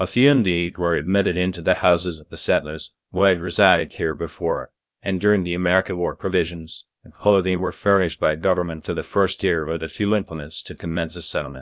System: TTS, VITS